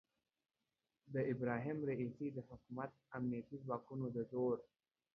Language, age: Pashto, under 19